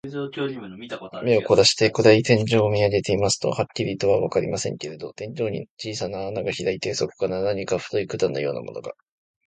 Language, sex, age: Japanese, male, 19-29